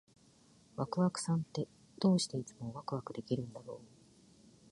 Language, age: Japanese, 50-59